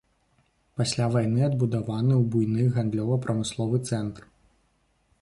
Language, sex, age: Belarusian, male, 19-29